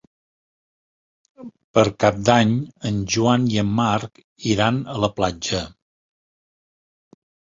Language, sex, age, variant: Catalan, male, 60-69, Septentrional